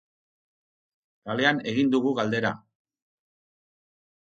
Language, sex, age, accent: Basque, male, 50-59, Mendebalekoa (Araba, Bizkaia, Gipuzkoako mendebaleko herri batzuk)